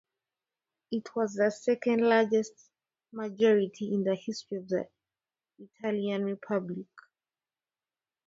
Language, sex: English, female